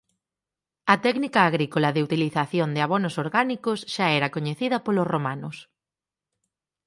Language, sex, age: Galician, female, 30-39